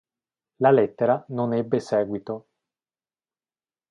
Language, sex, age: Italian, male, 19-29